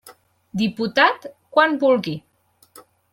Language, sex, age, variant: Catalan, female, 19-29, Central